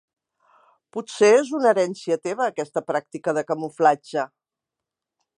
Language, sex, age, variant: Catalan, female, 60-69, Central